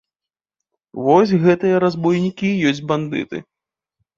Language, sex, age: Belarusian, male, 30-39